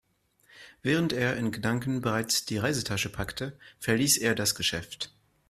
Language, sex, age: German, male, 19-29